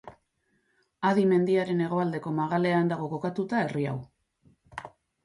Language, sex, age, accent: Basque, female, 40-49, Mendebalekoa (Araba, Bizkaia, Gipuzkoako mendebaleko herri batzuk)